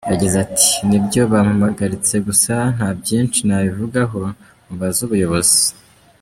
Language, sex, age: Kinyarwanda, male, 30-39